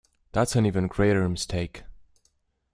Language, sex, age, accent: English, male, 30-39, United States English